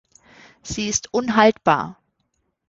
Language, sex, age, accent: German, female, 19-29, Deutschland Deutsch